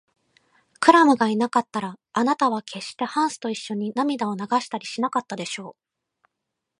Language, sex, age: Japanese, female, 19-29